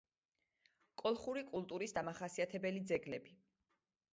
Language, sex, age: Georgian, female, 30-39